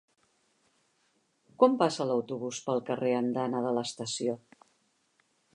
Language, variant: Catalan, Central